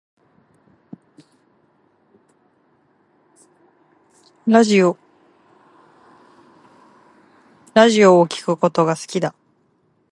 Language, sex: Japanese, female